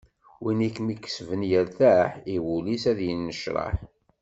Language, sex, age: Kabyle, male, 50-59